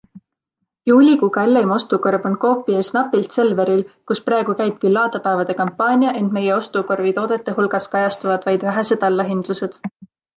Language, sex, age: Estonian, female, 19-29